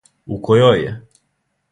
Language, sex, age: Serbian, male, 19-29